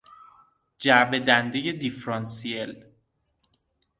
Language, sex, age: Persian, male, 19-29